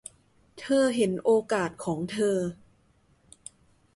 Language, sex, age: Thai, female, under 19